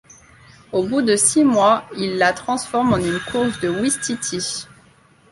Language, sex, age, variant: French, female, 30-39, Français de métropole